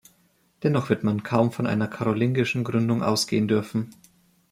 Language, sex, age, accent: German, male, 19-29, Deutschland Deutsch